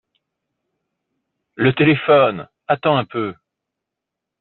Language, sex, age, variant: French, male, 40-49, Français de métropole